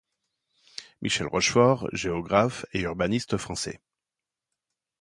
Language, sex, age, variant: French, male, 40-49, Français de métropole